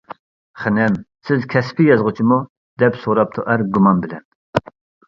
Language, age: Uyghur, 30-39